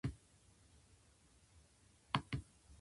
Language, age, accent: Japanese, 19-29, 標準語